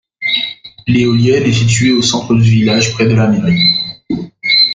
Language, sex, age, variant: French, male, 19-29, Français de métropole